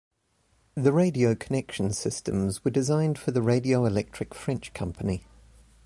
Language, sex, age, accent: English, male, 30-39, New Zealand English